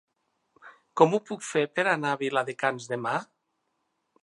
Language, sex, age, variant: Catalan, male, 60-69, Central